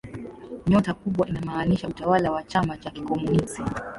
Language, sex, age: Swahili, female, 19-29